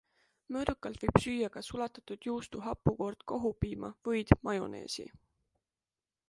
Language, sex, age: Estonian, female, 19-29